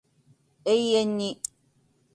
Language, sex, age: Japanese, female, 40-49